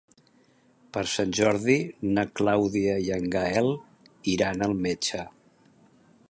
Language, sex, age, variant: Catalan, male, 50-59, Central